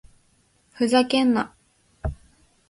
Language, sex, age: Japanese, female, under 19